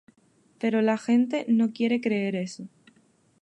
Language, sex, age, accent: Spanish, female, 19-29, España: Islas Canarias